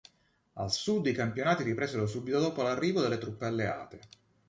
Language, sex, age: Italian, male, 40-49